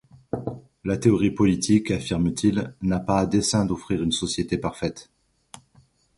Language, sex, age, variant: French, male, 40-49, Français de métropole